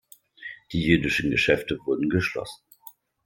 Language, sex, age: German, male, 40-49